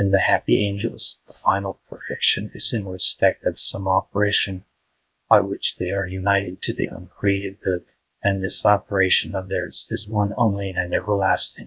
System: TTS, GlowTTS